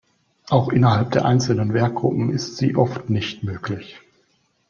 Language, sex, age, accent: German, male, 30-39, Deutschland Deutsch